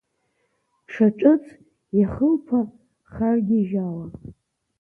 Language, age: Abkhazian, under 19